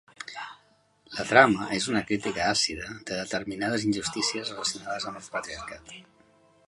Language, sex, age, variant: Catalan, male, 40-49, Central